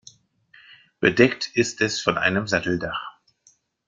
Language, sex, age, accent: German, male, 50-59, Deutschland Deutsch